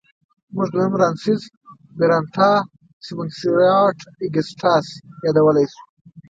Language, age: Pashto, 19-29